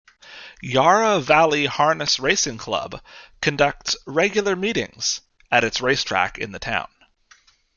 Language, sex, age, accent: English, male, 30-39, Canadian English